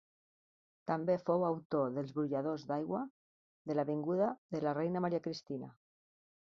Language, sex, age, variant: Catalan, female, 50-59, Central